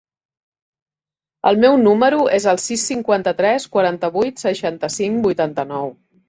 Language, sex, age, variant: Catalan, female, 40-49, Central